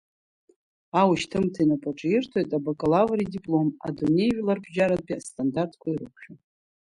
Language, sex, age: Abkhazian, female, 40-49